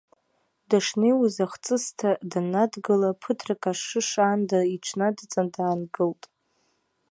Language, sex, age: Abkhazian, female, under 19